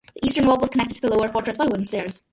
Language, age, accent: English, under 19, United States English